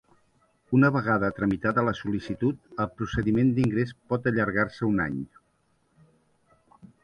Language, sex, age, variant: Catalan, male, 50-59, Central